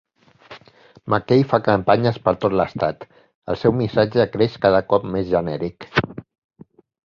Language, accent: Catalan, Català central